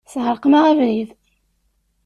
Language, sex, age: Kabyle, female, 19-29